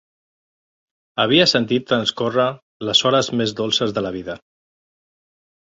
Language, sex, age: Catalan, male, 50-59